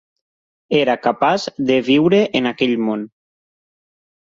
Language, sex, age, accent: Catalan, male, 30-39, valencià